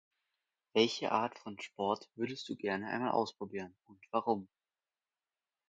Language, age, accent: German, under 19, Deutschland Deutsch